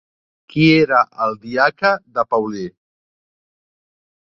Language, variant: Catalan, Central